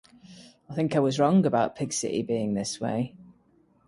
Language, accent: English, England English